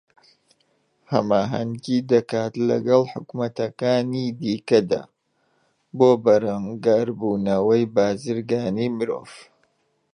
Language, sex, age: Central Kurdish, male, 30-39